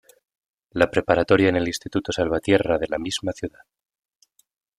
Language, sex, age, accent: Spanish, male, 19-29, España: Centro-Sur peninsular (Madrid, Toledo, Castilla-La Mancha)